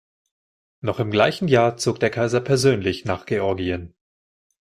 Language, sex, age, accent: German, male, 30-39, Deutschland Deutsch